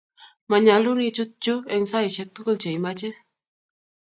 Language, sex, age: Kalenjin, female, 19-29